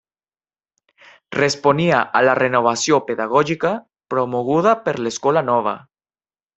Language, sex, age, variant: Catalan, male, 19-29, Central